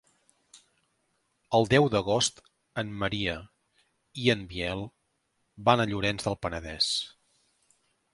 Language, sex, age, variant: Catalan, male, 40-49, Central